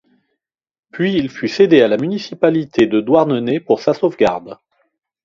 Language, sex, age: French, male, 50-59